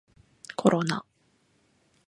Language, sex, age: Japanese, female, 19-29